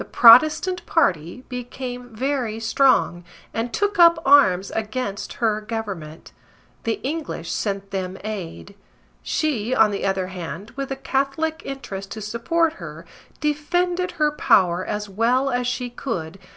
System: none